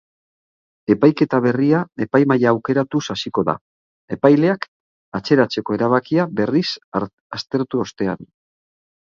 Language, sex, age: Basque, male, 60-69